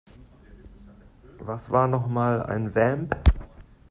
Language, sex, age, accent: German, male, 30-39, Deutschland Deutsch